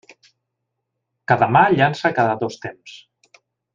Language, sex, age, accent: Catalan, male, 40-49, valencià